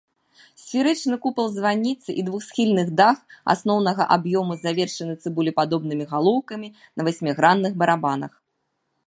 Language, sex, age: Belarusian, female, 40-49